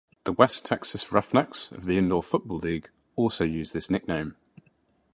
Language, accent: English, England English